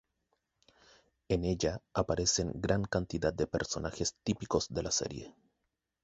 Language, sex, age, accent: Spanish, male, 19-29, Chileno: Chile, Cuyo